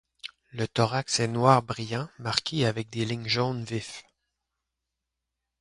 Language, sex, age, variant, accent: French, male, 50-59, Français d'Amérique du Nord, Français du Canada